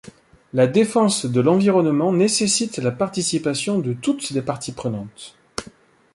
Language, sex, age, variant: French, male, 40-49, Français de métropole